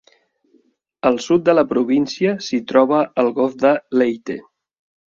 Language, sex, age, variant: Catalan, male, 50-59, Central